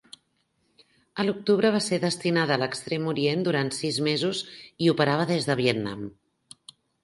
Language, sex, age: Catalan, female, 50-59